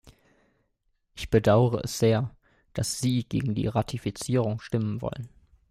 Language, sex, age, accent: German, male, 19-29, Deutschland Deutsch